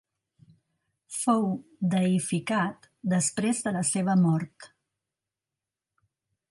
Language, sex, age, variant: Catalan, female, 40-49, Central